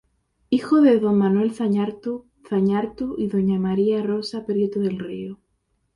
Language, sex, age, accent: Spanish, female, under 19, España: Norte peninsular (Asturias, Castilla y León, Cantabria, País Vasco, Navarra, Aragón, La Rioja, Guadalajara, Cuenca)